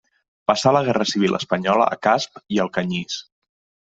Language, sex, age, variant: Catalan, male, 30-39, Central